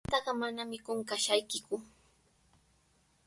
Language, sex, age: Sihuas Ancash Quechua, female, 30-39